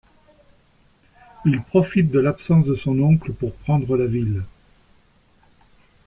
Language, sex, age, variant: French, male, 60-69, Français de métropole